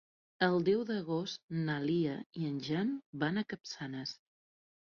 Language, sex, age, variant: Catalan, female, 40-49, Central